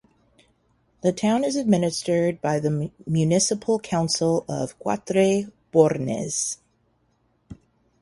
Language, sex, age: English, female, 40-49